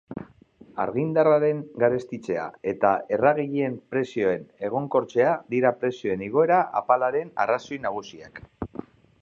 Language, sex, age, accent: Basque, male, 40-49, Mendebalekoa (Araba, Bizkaia, Gipuzkoako mendebaleko herri batzuk)